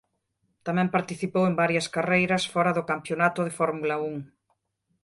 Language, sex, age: Galician, female, 50-59